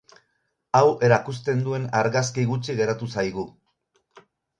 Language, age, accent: Basque, 60-69, Erdialdekoa edo Nafarra (Gipuzkoa, Nafarroa)